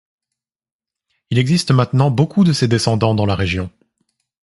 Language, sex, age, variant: French, male, 30-39, Français de métropole